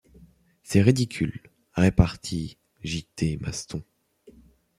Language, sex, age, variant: French, male, under 19, Français de métropole